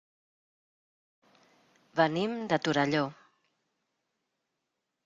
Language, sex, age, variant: Catalan, female, 40-49, Central